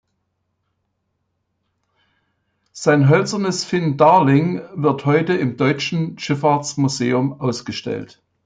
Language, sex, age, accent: German, male, 70-79, Deutschland Deutsch